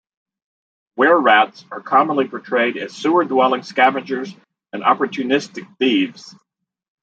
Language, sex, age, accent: English, male, 50-59, United States English